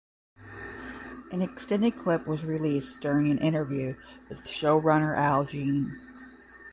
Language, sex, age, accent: English, female, 40-49, United States English; Midwestern